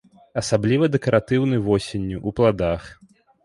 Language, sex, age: Belarusian, male, 19-29